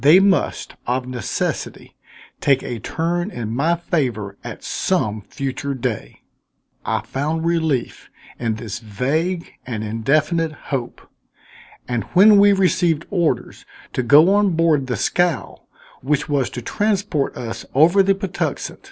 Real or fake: real